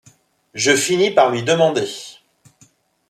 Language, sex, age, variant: French, male, 30-39, Français de métropole